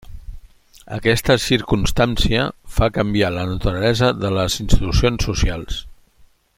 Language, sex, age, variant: Catalan, male, 50-59, Central